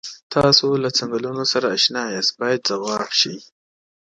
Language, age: Pashto, 19-29